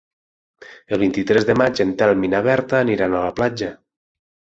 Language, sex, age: Catalan, male, 40-49